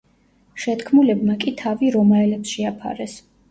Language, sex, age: Georgian, female, 30-39